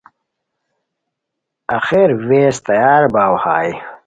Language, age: Khowar, 30-39